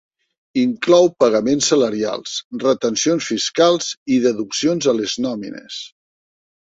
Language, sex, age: Catalan, male, 50-59